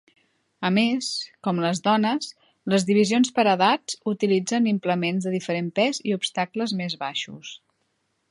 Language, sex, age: Catalan, female, 40-49